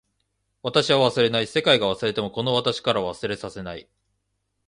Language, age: Japanese, 19-29